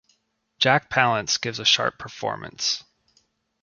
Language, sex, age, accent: English, male, 30-39, United States English